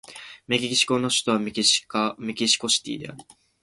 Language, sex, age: Japanese, male, 19-29